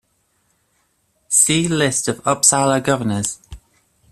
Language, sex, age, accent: English, female, 19-29, England English